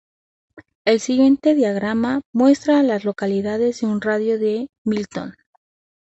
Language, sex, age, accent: Spanish, female, 30-39, México